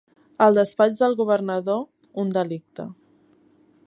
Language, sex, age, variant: Catalan, female, 19-29, Central